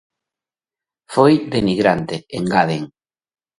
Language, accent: Galician, Oriental (común en zona oriental)